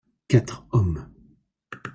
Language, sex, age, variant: French, male, 50-59, Français de métropole